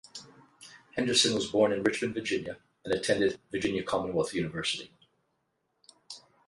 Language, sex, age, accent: English, male, 50-59, United States English